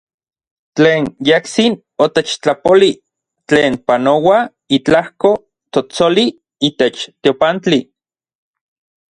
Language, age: Orizaba Nahuatl, 30-39